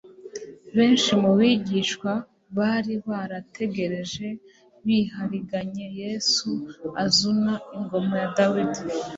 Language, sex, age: Kinyarwanda, female, 19-29